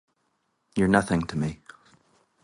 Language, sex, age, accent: English, male, 30-39, United States English